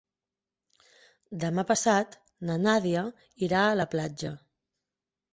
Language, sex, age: Catalan, female, 30-39